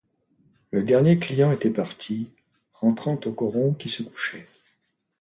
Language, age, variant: French, 70-79, Français de métropole